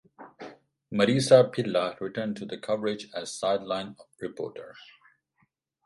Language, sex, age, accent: English, male, 40-49, India and South Asia (India, Pakistan, Sri Lanka)